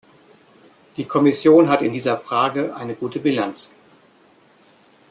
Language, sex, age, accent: German, male, 50-59, Deutschland Deutsch